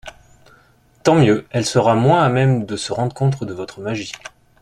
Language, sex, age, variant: French, male, 30-39, Français de métropole